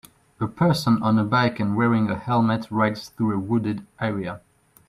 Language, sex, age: English, male, 19-29